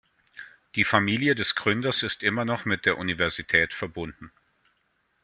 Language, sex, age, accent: German, male, 40-49, Deutschland Deutsch